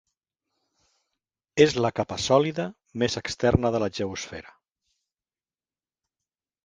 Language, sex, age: Catalan, male, 50-59